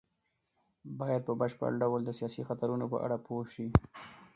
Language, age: Pashto, 19-29